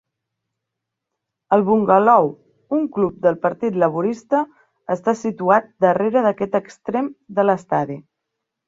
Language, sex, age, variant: Catalan, female, 30-39, Central